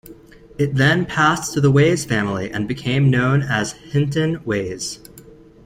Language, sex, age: English, male, 19-29